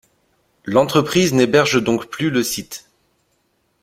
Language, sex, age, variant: French, male, 30-39, Français de métropole